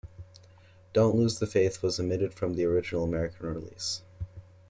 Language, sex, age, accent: English, male, 19-29, United States English